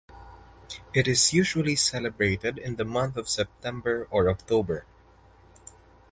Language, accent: English, Filipino